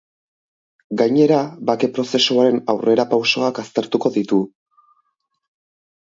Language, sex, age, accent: Basque, male, 19-29, Erdialdekoa edo Nafarra (Gipuzkoa, Nafarroa)